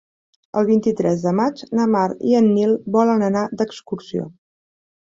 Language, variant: Catalan, Central